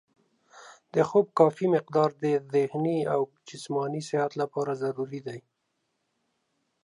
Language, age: Pashto, 30-39